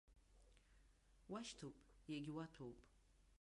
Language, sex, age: Abkhazian, female, 50-59